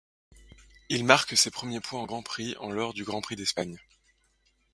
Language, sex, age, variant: French, male, 30-39, Français de métropole